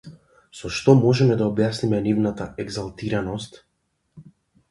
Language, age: Macedonian, 19-29